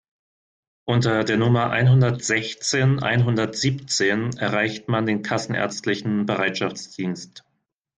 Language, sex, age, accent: German, male, 30-39, Deutschland Deutsch